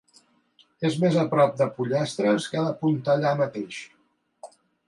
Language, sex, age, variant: Catalan, male, 40-49, Central